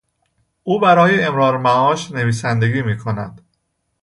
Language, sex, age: Persian, male, 30-39